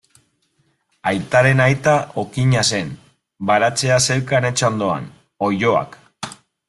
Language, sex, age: Basque, male, 30-39